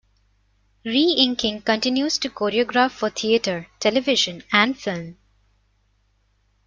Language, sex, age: English, female, 19-29